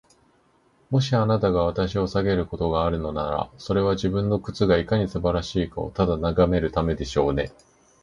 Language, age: Japanese, 19-29